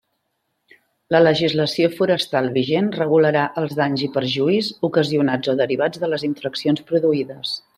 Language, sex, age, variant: Catalan, female, 50-59, Central